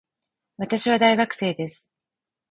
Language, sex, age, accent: Japanese, female, 40-49, 標準語